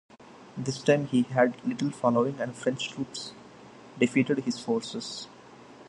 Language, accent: English, India and South Asia (India, Pakistan, Sri Lanka)